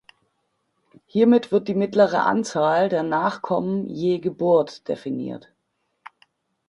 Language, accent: German, Süddeutsch